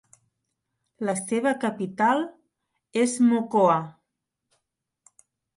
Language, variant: Catalan, Central